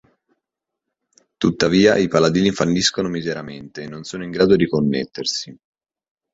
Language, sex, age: Italian, male, 19-29